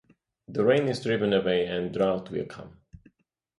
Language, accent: English, United States English